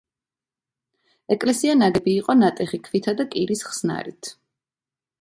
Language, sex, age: Georgian, female, 30-39